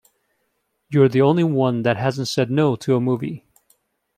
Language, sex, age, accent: English, male, 40-49, United States English